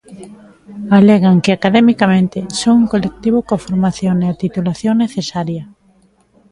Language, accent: Galician, Oriental (común en zona oriental)